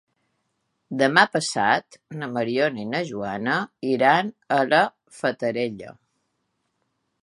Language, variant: Catalan, Balear